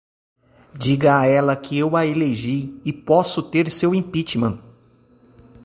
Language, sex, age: Portuguese, male, 40-49